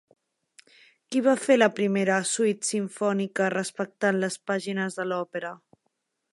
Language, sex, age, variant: Catalan, female, 30-39, Central